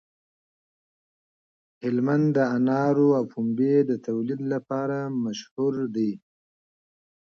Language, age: Pashto, 40-49